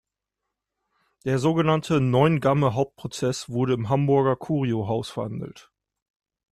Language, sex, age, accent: German, male, 19-29, Deutschland Deutsch